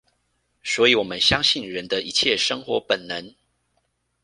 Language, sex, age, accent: Chinese, male, 30-39, 出生地：臺南市